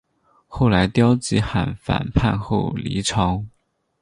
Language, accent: Chinese, 出生地：江西省